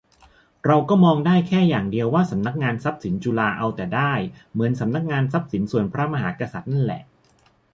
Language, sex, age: Thai, male, 40-49